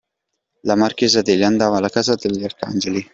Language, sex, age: Italian, male, 19-29